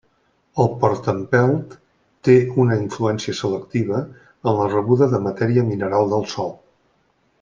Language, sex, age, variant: Catalan, male, 60-69, Central